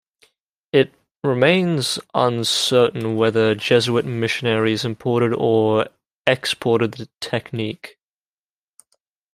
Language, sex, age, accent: English, male, 19-29, Australian English